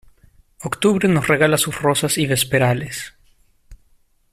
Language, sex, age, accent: Spanish, male, 30-39, México